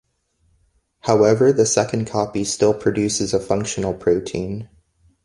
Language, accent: English, United States English